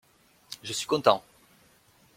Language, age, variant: French, 30-39, Français de métropole